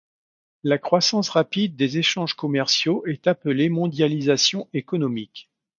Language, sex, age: French, male, 60-69